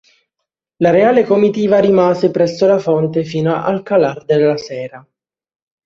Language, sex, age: Italian, male, 19-29